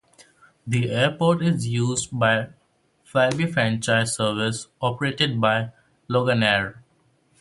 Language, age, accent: English, 19-29, India and South Asia (India, Pakistan, Sri Lanka)